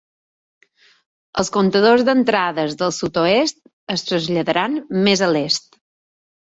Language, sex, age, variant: Catalan, female, 40-49, Balear